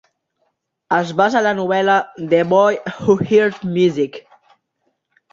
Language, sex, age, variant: Catalan, female, 40-49, Central